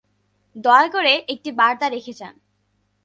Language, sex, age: Bengali, male, 19-29